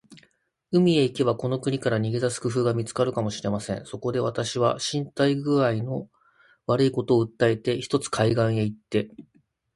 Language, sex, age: Japanese, male, 30-39